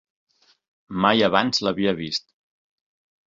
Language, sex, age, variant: Catalan, male, 40-49, Central